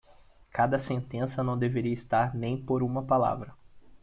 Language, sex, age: Portuguese, male, 30-39